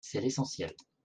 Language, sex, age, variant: French, male, 40-49, Français de métropole